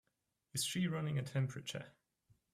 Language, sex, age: English, male, 19-29